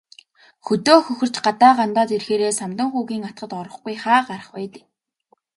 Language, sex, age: Mongolian, female, 19-29